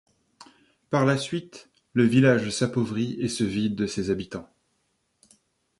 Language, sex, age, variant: French, male, 30-39, Français de métropole